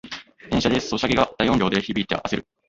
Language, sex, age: Japanese, male, 19-29